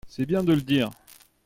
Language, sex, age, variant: French, male, 40-49, Français de métropole